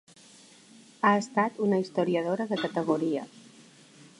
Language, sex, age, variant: Catalan, female, 40-49, Balear